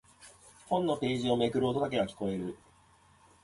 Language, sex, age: Japanese, male, 30-39